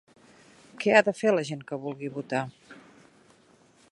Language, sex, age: Catalan, female, 50-59